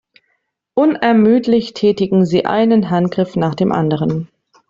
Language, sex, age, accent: German, female, 30-39, Deutschland Deutsch